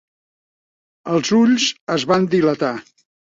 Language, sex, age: Catalan, male, 70-79